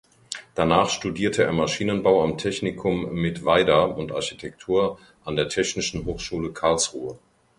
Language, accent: German, Deutschland Deutsch